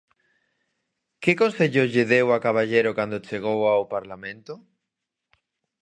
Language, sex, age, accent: Galician, male, 19-29, Normativo (estándar)